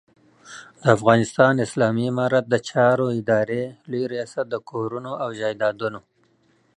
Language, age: Pashto, 40-49